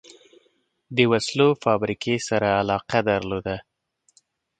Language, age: Pashto, 30-39